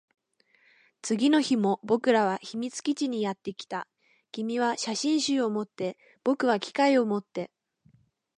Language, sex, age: Japanese, female, 19-29